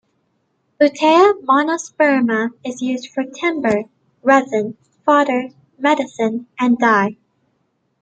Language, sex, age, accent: English, female, 19-29, United States English